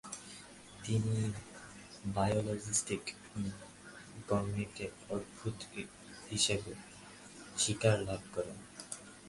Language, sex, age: Bengali, male, under 19